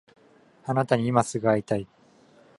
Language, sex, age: Japanese, male, 19-29